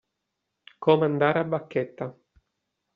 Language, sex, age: Italian, male, 30-39